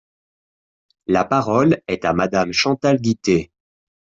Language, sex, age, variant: French, male, 19-29, Français de métropole